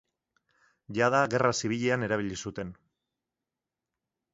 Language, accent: Basque, Mendebalekoa (Araba, Bizkaia, Gipuzkoako mendebaleko herri batzuk)